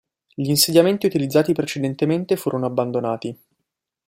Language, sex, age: Italian, male, 19-29